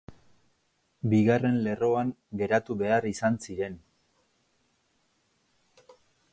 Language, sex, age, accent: Basque, male, 40-49, Erdialdekoa edo Nafarra (Gipuzkoa, Nafarroa)